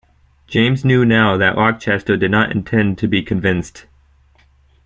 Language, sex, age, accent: English, male, under 19, United States English